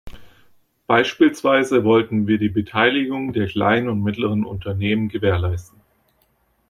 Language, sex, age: German, male, 30-39